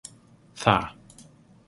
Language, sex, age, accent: English, male, under 19, England English